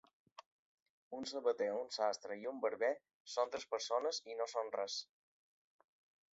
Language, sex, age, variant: Catalan, male, 30-39, Balear